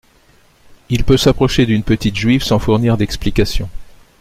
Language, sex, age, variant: French, male, 60-69, Français de métropole